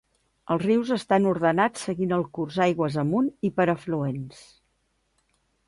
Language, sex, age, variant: Catalan, female, 60-69, Central